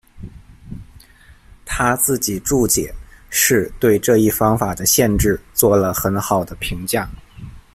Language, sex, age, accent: Chinese, male, 19-29, 出生地：河北省